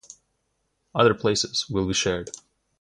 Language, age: English, 19-29